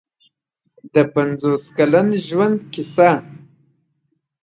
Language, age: Pashto, 19-29